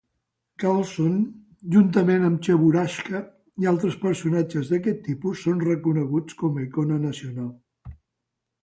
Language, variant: Catalan, Central